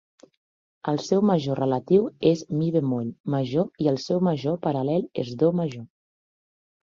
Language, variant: Catalan, Central